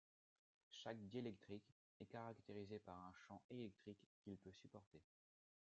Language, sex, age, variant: French, male, under 19, Français de métropole